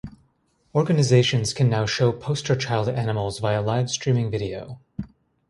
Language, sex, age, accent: English, male, 30-39, United States English